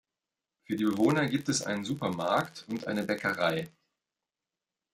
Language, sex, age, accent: German, male, 40-49, Deutschland Deutsch